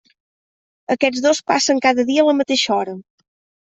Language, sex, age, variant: Catalan, female, 19-29, Central